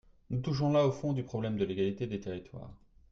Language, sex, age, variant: French, male, 30-39, Français de métropole